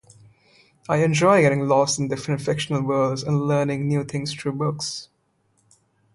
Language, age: English, 19-29